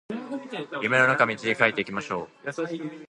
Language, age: Japanese, 19-29